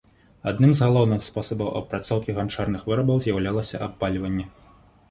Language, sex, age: Belarusian, male, 19-29